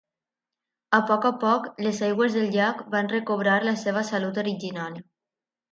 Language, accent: Catalan, valencià